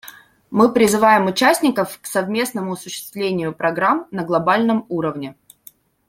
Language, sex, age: Russian, female, 19-29